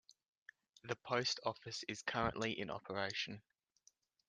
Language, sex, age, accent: English, male, 19-29, Australian English